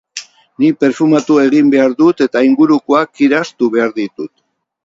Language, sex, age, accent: Basque, male, 70-79, Mendebalekoa (Araba, Bizkaia, Gipuzkoako mendebaleko herri batzuk)